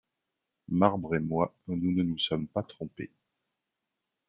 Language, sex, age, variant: French, male, 40-49, Français de métropole